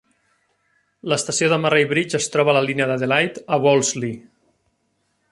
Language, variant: Catalan, Central